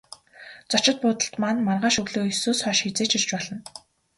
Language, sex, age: Mongolian, female, 19-29